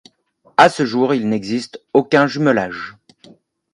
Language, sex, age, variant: French, male, 40-49, Français de métropole